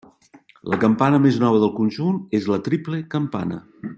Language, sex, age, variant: Catalan, male, 50-59, Central